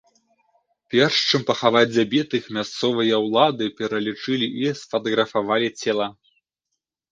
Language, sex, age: Belarusian, male, 19-29